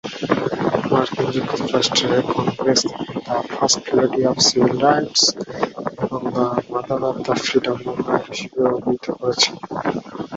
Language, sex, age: Bengali, male, 19-29